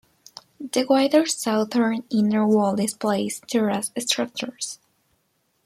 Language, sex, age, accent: English, female, 19-29, United States English